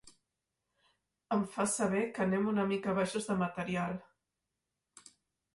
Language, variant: Catalan, Central